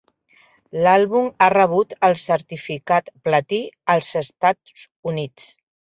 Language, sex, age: Catalan, female, 50-59